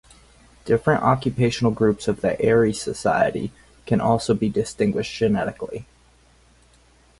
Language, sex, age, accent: English, male, 30-39, United States English